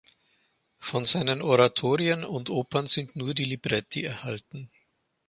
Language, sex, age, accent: German, male, 50-59, Österreichisches Deutsch